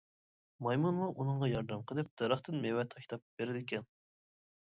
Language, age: Uyghur, 19-29